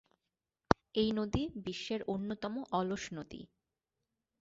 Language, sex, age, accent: Bengali, female, 19-29, প্রমিত বাংলা